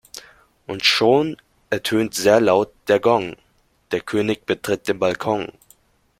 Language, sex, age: German, male, 19-29